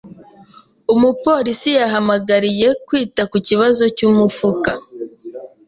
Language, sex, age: Kinyarwanda, female, 19-29